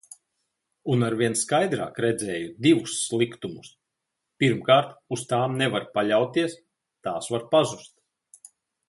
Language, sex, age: Latvian, male, 40-49